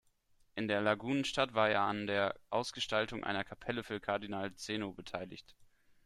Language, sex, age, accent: German, male, 19-29, Deutschland Deutsch